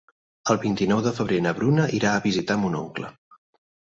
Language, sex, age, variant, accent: Catalan, male, 30-39, Central, Barcelona